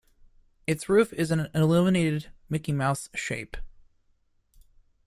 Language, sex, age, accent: English, male, 19-29, United States English